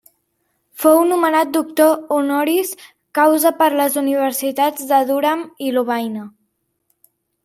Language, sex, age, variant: Catalan, female, under 19, Central